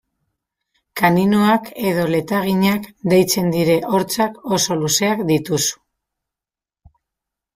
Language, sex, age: Basque, female, 30-39